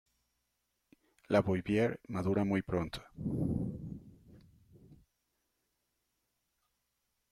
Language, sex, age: Spanish, male, 40-49